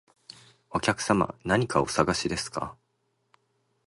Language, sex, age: Japanese, male, 19-29